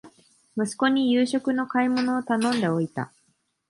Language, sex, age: Japanese, female, 19-29